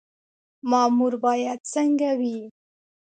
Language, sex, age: Pashto, female, 19-29